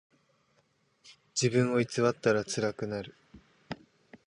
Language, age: Japanese, 19-29